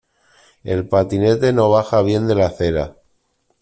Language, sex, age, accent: Spanish, male, 40-49, España: Norte peninsular (Asturias, Castilla y León, Cantabria, País Vasco, Navarra, Aragón, La Rioja, Guadalajara, Cuenca)